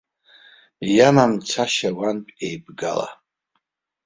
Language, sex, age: Abkhazian, male, 60-69